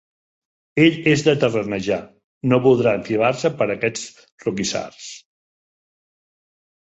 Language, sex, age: Catalan, male, 50-59